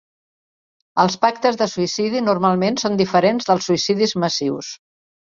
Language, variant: Catalan, Central